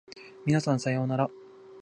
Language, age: Japanese, 19-29